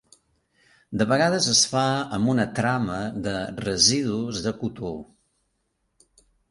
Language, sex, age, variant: Catalan, male, 50-59, Central